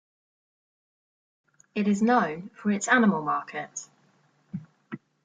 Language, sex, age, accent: English, female, 40-49, England English